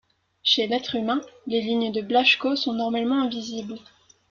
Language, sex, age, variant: French, female, 19-29, Français de métropole